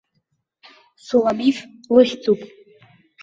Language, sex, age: Abkhazian, female, under 19